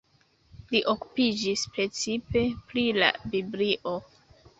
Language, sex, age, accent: Esperanto, female, 19-29, Internacia